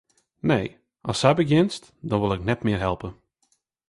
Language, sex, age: Western Frisian, male, 19-29